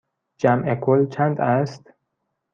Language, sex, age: Persian, male, 19-29